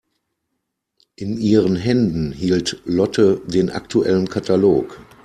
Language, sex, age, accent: German, male, 40-49, Deutschland Deutsch